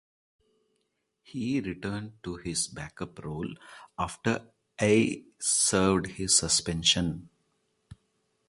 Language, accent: English, India and South Asia (India, Pakistan, Sri Lanka)